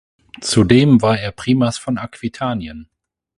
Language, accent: German, Deutschland Deutsch